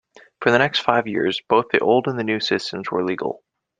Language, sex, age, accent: English, male, 19-29, United States English